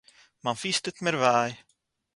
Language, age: Yiddish, under 19